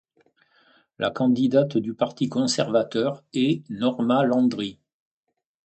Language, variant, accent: French, Français de métropole, Français du sud de la France